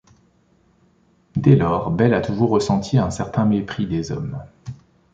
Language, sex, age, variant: French, male, 40-49, Français de métropole